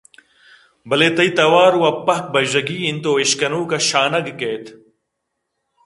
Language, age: Eastern Balochi, 30-39